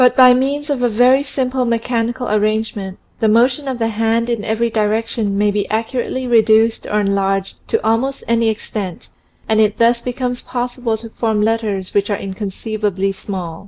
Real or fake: real